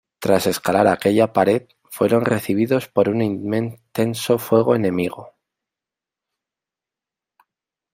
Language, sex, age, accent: Spanish, male, 30-39, España: Centro-Sur peninsular (Madrid, Toledo, Castilla-La Mancha)